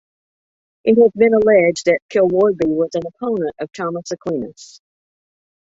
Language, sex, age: English, female, 70-79